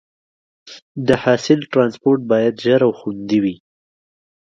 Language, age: Pashto, 19-29